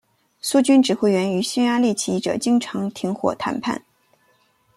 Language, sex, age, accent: Chinese, female, 30-39, 出生地：吉林省